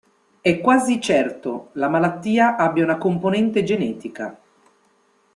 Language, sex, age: Italian, female, 50-59